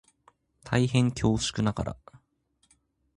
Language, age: Japanese, 19-29